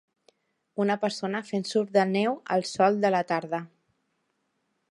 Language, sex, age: Catalan, female, 40-49